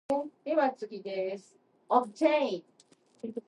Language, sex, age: English, female, under 19